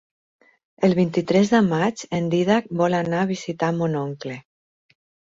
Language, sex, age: Catalan, female, 40-49